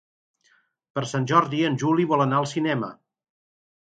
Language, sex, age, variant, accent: Catalan, male, 60-69, Central, central